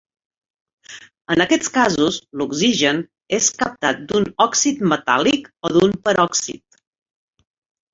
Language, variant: Catalan, Central